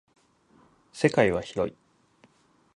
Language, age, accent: Japanese, 30-39, 標準